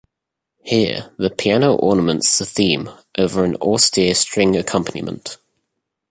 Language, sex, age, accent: English, male, 19-29, England English